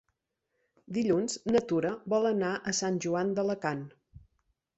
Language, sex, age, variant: Catalan, female, 30-39, Central